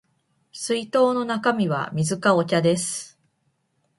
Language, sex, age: Japanese, female, 19-29